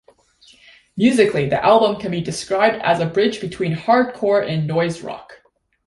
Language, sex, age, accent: English, female, 19-29, Canadian English